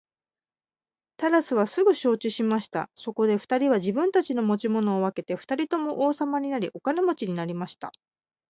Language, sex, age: Japanese, female, 40-49